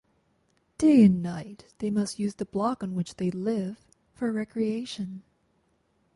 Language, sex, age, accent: English, female, 19-29, United States English